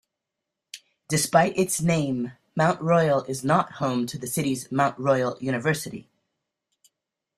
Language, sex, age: English, female, 60-69